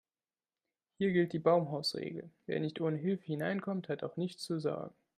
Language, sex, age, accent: German, male, 19-29, Deutschland Deutsch